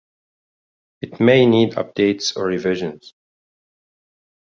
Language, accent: English, Southern African (South Africa, Zimbabwe, Namibia)